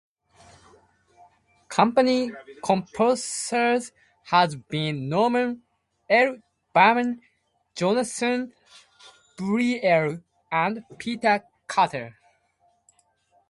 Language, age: English, 19-29